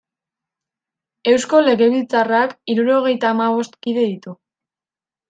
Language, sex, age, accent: Basque, female, under 19, Erdialdekoa edo Nafarra (Gipuzkoa, Nafarroa)